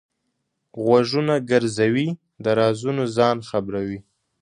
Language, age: Pashto, 19-29